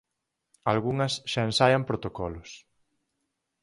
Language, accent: Galician, Normativo (estándar)